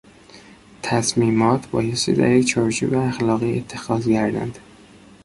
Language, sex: Persian, male